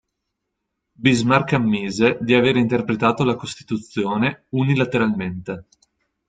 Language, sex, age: Italian, male, 19-29